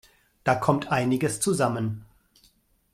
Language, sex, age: German, male, 50-59